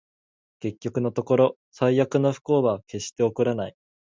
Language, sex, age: Japanese, male, 19-29